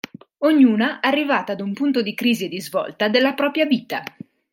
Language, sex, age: Italian, female, 30-39